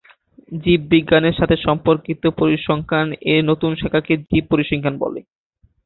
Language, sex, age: Bengali, male, under 19